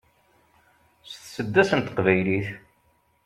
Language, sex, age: Kabyle, male, 40-49